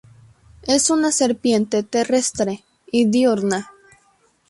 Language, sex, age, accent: Spanish, female, 19-29, México